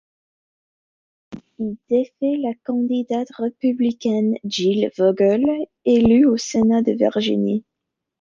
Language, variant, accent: French, Français d'Amérique du Nord, Français des États-Unis